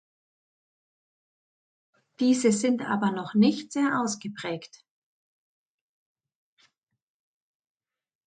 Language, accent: German, Deutschland Deutsch